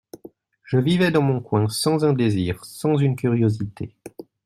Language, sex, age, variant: French, male, 19-29, Français de métropole